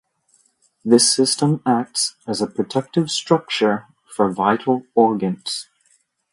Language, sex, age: English, male, 30-39